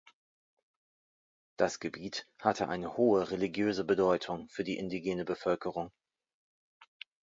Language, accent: German, Deutschland Deutsch